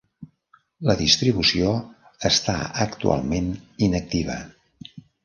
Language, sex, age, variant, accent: Catalan, male, 70-79, Central, central